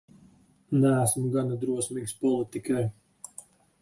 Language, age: Latvian, 40-49